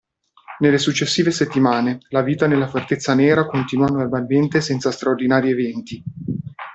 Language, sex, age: Italian, male, 30-39